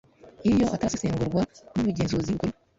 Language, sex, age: Kinyarwanda, female, 19-29